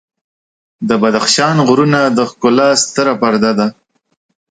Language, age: Pashto, 30-39